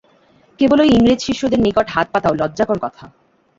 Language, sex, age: Bengali, female, 19-29